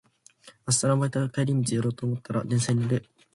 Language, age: Japanese, 19-29